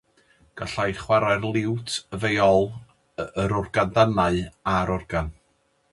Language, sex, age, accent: Welsh, male, 40-49, Y Deyrnas Unedig Cymraeg